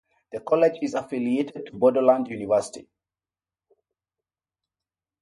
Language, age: English, 40-49